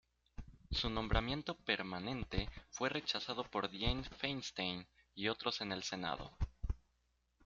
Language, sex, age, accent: Spanish, male, 19-29, México